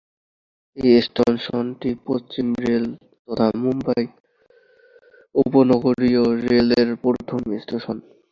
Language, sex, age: Bengali, male, 19-29